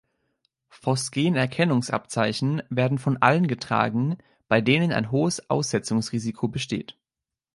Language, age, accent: German, 19-29, Deutschland Deutsch